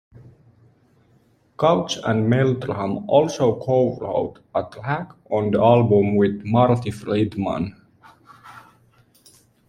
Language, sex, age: English, male, 19-29